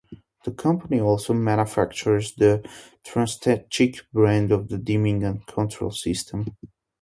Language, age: English, 19-29